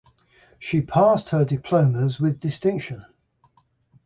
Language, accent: English, England English